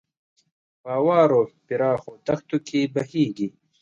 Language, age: Pashto, 19-29